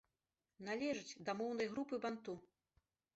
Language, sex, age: Belarusian, female, 50-59